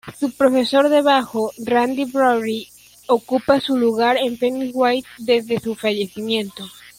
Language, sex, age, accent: Spanish, female, under 19, Andino-Pacífico: Colombia, Perú, Ecuador, oeste de Bolivia y Venezuela andina